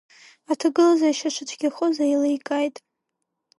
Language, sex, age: Abkhazian, female, under 19